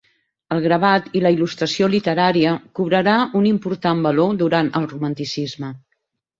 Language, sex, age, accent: Catalan, female, 50-59, balear; central